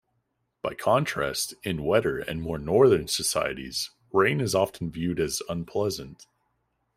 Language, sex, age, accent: English, male, 19-29, United States English